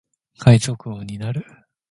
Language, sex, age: Japanese, male, 19-29